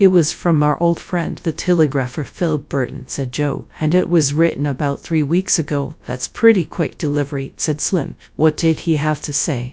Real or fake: fake